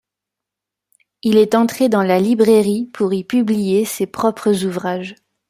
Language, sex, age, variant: French, female, 19-29, Français de métropole